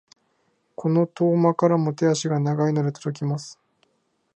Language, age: Japanese, 19-29